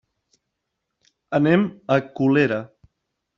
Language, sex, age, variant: Catalan, male, 19-29, Central